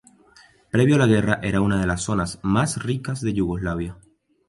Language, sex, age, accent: Spanish, male, 19-29, España: Islas Canarias